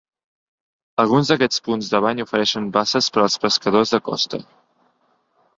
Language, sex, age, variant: Catalan, male, 19-29, Central